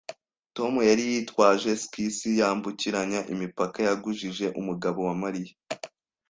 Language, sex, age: Kinyarwanda, male, under 19